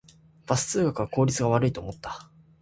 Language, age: Japanese, 19-29